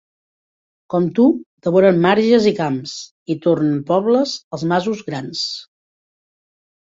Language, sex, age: Catalan, female, 50-59